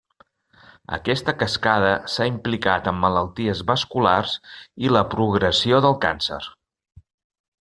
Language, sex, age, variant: Catalan, male, 50-59, Central